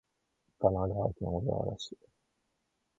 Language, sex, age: Japanese, male, 30-39